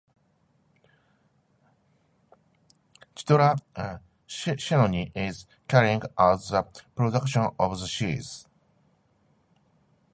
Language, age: English, 50-59